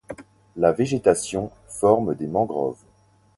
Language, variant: French, Français de métropole